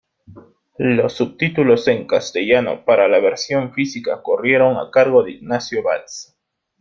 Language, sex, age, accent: Spanish, male, 19-29, Andino-Pacífico: Colombia, Perú, Ecuador, oeste de Bolivia y Venezuela andina